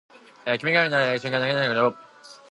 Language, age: Japanese, 19-29